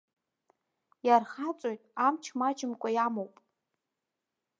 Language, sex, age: Abkhazian, female, 19-29